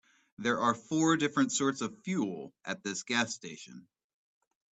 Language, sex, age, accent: English, male, 40-49, United States English